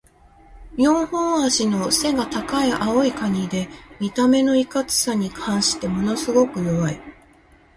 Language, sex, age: Japanese, female, 40-49